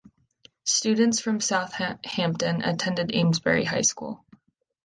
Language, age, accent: English, 19-29, United States English